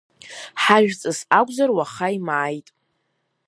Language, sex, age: Abkhazian, female, under 19